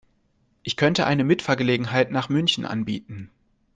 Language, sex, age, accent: German, male, 19-29, Deutschland Deutsch